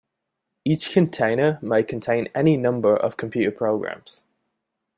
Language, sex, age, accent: English, male, 19-29, United States English